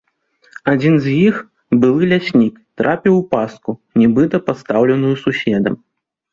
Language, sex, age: Belarusian, male, 30-39